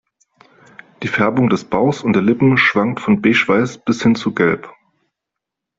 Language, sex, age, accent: German, male, 30-39, Deutschland Deutsch